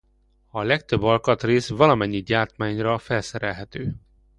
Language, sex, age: Hungarian, male, 30-39